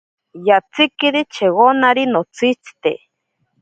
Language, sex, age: Ashéninka Perené, female, 19-29